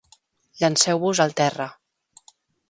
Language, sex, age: Catalan, female, 40-49